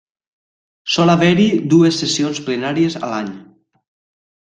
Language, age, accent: Catalan, under 19, valencià